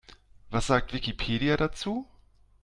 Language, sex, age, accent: German, male, 40-49, Deutschland Deutsch